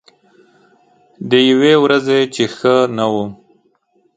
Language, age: Pashto, 30-39